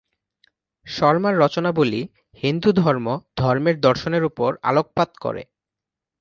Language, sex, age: Bengali, male, 19-29